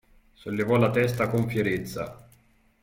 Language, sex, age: Italian, male, 30-39